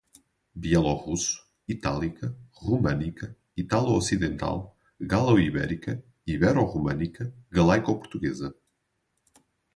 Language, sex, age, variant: Portuguese, male, 19-29, Portuguese (Portugal)